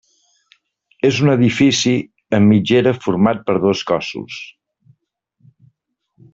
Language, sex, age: Catalan, male, 50-59